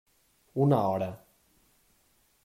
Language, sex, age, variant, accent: Catalan, male, 40-49, Central, central